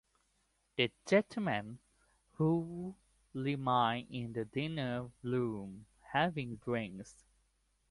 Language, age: English, 19-29